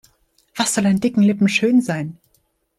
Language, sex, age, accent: German, female, under 19, Deutschland Deutsch